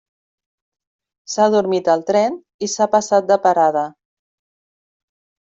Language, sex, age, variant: Catalan, female, 40-49, Central